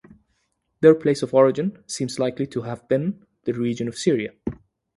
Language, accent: English, India and South Asia (India, Pakistan, Sri Lanka)